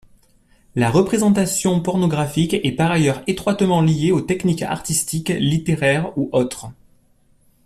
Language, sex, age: French, male, 40-49